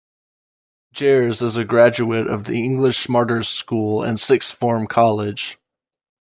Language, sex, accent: English, male, United States English